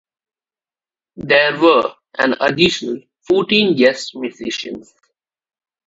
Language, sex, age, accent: English, male, under 19, India and South Asia (India, Pakistan, Sri Lanka)